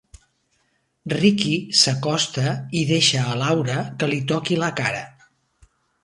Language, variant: Catalan, Nord-Occidental